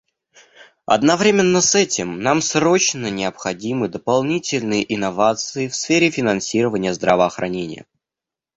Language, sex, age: Russian, male, under 19